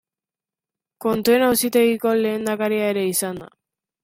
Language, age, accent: Basque, under 19, Mendebalekoa (Araba, Bizkaia, Gipuzkoako mendebaleko herri batzuk)